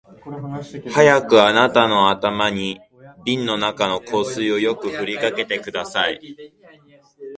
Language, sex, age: Japanese, male, 19-29